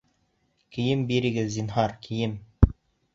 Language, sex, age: Bashkir, male, 19-29